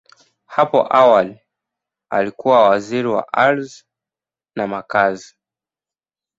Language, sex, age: Swahili, male, 19-29